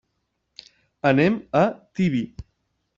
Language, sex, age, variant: Catalan, male, 19-29, Central